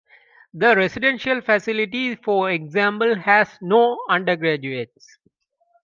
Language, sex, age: English, male, 30-39